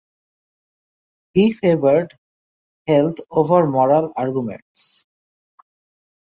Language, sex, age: English, male, 19-29